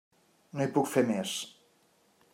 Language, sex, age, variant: Catalan, male, 40-49, Nord-Occidental